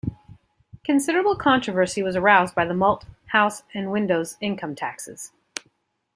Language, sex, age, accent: English, female, 40-49, United States English